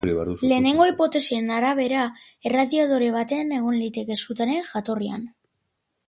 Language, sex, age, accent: Basque, male, 40-49, Mendebalekoa (Araba, Bizkaia, Gipuzkoako mendebaleko herri batzuk)